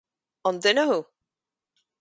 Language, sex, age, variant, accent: Irish, female, 30-39, Gaeilge Chonnacht, Cainteoir dúchais, Gaeltacht